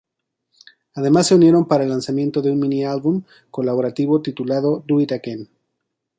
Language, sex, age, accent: Spanish, male, 30-39, México